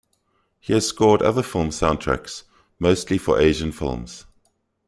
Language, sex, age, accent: English, male, 30-39, Southern African (South Africa, Zimbabwe, Namibia)